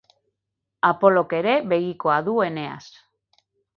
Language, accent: Basque, Mendebalekoa (Araba, Bizkaia, Gipuzkoako mendebaleko herri batzuk)